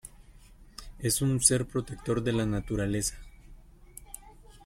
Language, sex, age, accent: Spanish, male, 30-39, América central